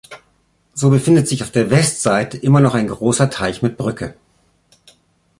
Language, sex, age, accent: German, male, 50-59, Deutschland Deutsch